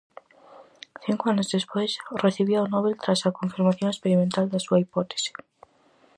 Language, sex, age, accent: Galician, female, under 19, Atlántico (seseo e gheada)